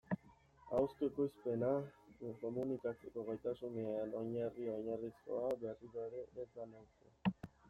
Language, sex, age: Basque, male, 19-29